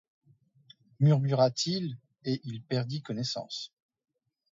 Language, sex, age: French, male, 30-39